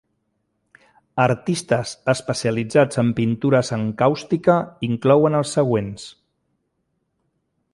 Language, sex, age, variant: Catalan, male, 40-49, Central